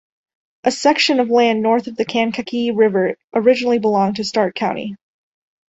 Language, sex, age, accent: English, female, 19-29, United States English